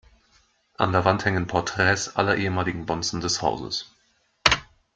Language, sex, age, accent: German, male, 19-29, Deutschland Deutsch